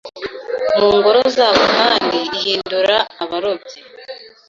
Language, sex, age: Kinyarwanda, female, 19-29